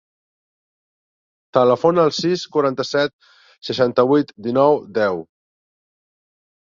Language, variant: Catalan, Central